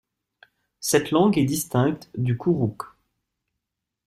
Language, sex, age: French, male, 19-29